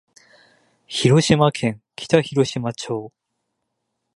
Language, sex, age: Japanese, male, 30-39